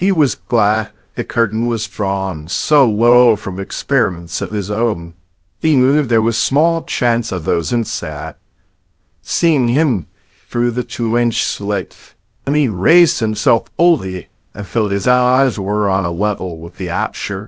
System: TTS, VITS